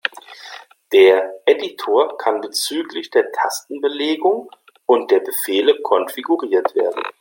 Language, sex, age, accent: German, male, 30-39, Deutschland Deutsch